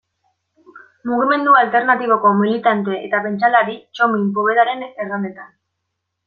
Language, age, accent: Basque, 19-29, Mendebalekoa (Araba, Bizkaia, Gipuzkoako mendebaleko herri batzuk)